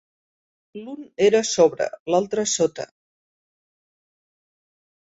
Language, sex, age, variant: Catalan, female, 50-59, Central